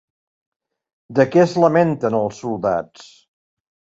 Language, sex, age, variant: Catalan, male, 60-69, Central